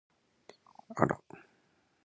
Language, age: Japanese, 19-29